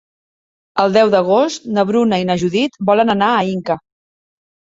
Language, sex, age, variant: Catalan, female, 40-49, Central